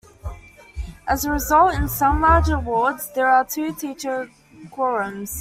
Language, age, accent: English, under 19, Australian English